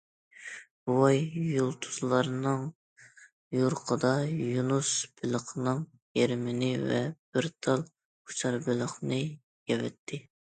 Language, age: Uyghur, 19-29